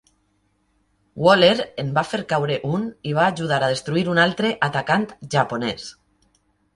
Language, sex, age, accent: Catalan, female, 30-39, valencià